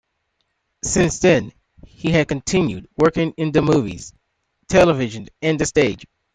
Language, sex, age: English, male, 19-29